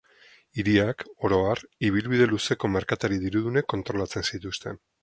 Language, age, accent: Basque, 40-49, Mendebalekoa (Araba, Bizkaia, Gipuzkoako mendebaleko herri batzuk)